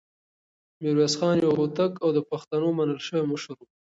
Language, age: Pashto, 19-29